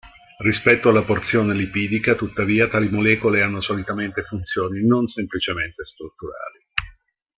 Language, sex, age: Italian, male, 60-69